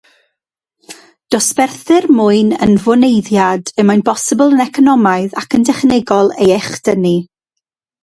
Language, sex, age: Welsh, female, 40-49